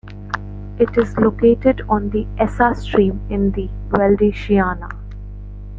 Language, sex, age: English, female, 19-29